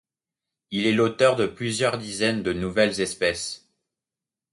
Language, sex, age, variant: French, male, 19-29, Français de métropole